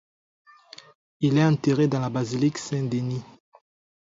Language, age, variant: French, 30-39, Français d'Afrique subsaharienne et des îles africaines